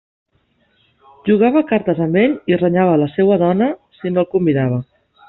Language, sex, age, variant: Catalan, female, 40-49, Central